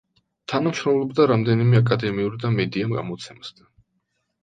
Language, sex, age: Georgian, male, 19-29